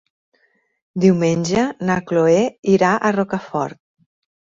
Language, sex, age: Catalan, female, 40-49